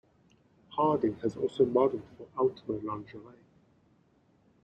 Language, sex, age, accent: English, male, 40-49, Southern African (South Africa, Zimbabwe, Namibia)